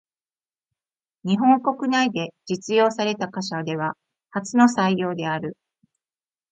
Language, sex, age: Japanese, female, 40-49